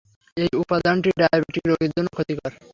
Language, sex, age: Bengali, male, under 19